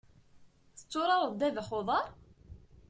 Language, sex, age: Kabyle, female, 19-29